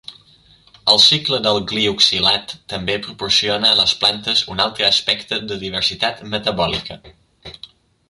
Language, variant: Catalan, Septentrional